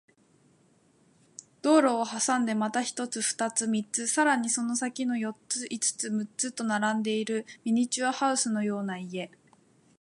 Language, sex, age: Japanese, female, 19-29